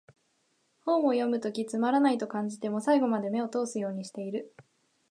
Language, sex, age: Japanese, female, 19-29